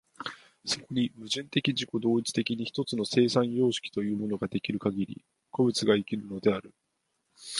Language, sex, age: Japanese, male, 19-29